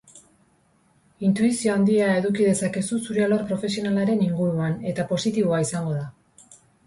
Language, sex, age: Basque, female, 40-49